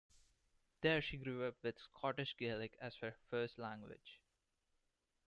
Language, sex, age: English, male, 19-29